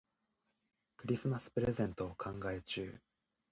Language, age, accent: Japanese, 19-29, 標準語